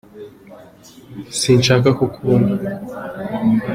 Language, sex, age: Kinyarwanda, male, 19-29